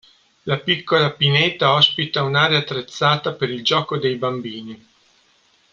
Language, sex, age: Italian, male, 30-39